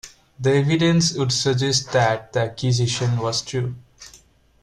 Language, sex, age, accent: English, male, 19-29, India and South Asia (India, Pakistan, Sri Lanka)